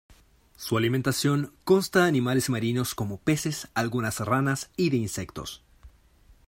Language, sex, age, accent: Spanish, male, 19-29, Chileno: Chile, Cuyo